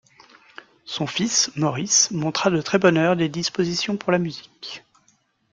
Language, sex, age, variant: French, male, 30-39, Français de métropole